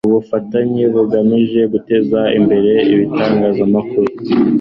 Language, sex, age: Kinyarwanda, male, under 19